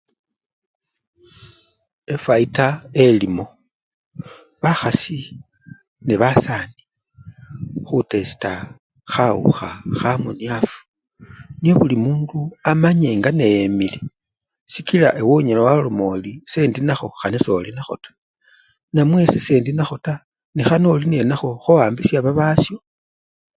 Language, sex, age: Luyia, male, 40-49